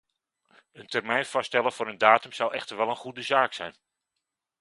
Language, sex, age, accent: Dutch, male, 40-49, Nederlands Nederlands